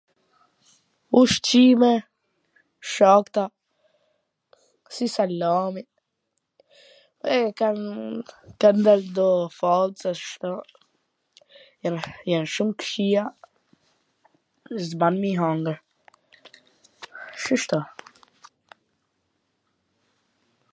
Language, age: Gheg Albanian, under 19